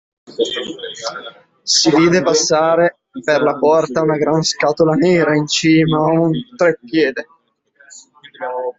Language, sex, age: Italian, male, 19-29